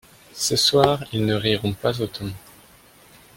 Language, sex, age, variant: French, male, 19-29, Français de métropole